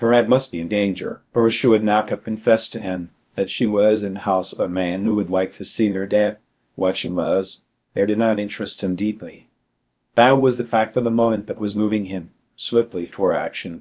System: TTS, VITS